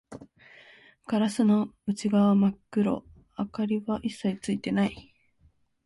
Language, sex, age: Japanese, female, under 19